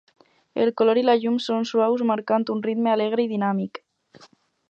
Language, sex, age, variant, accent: Catalan, female, under 19, Alacantí, valencià